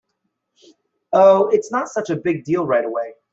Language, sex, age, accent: English, male, 19-29, United States English